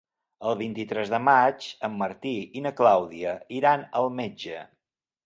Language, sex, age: Catalan, male, 50-59